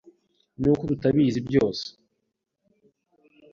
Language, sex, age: Kinyarwanda, male, 19-29